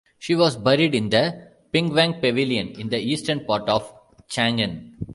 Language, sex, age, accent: English, male, 40-49, India and South Asia (India, Pakistan, Sri Lanka)